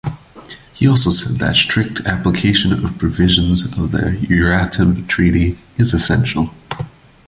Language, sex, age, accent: English, male, 19-29, United States English